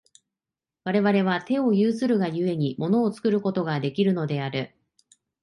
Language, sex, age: Japanese, female, 30-39